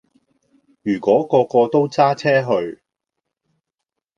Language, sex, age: Cantonese, male, 50-59